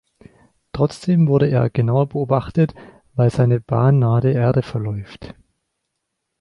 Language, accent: German, Deutschland Deutsch